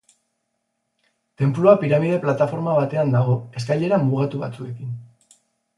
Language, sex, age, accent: Basque, male, 40-49, Mendebalekoa (Araba, Bizkaia, Gipuzkoako mendebaleko herri batzuk)